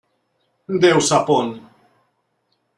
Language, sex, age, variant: Catalan, male, 40-49, Central